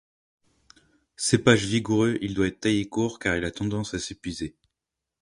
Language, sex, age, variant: French, male, 19-29, Français de métropole